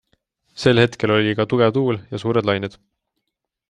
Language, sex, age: Estonian, male, 19-29